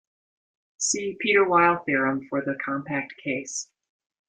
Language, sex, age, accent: English, female, 50-59, United States English